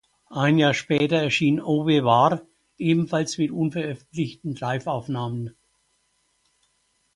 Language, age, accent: German, 70-79, Deutschland Deutsch